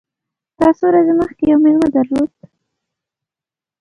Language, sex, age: Pashto, female, 19-29